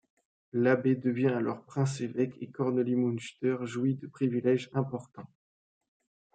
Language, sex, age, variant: French, male, 30-39, Français de métropole